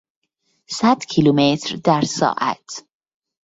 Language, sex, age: Persian, female, 19-29